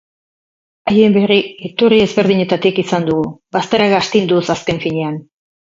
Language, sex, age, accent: Basque, female, 50-59, Erdialdekoa edo Nafarra (Gipuzkoa, Nafarroa)